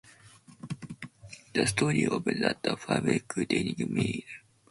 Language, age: English, under 19